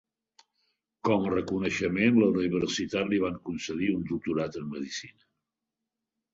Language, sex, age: Catalan, male, 60-69